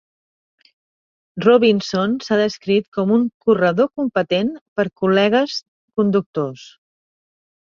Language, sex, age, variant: Catalan, female, 40-49, Central